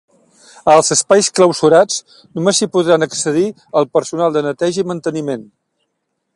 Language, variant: Catalan, Central